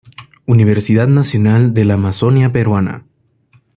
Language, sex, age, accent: Spanish, male, 19-29, América central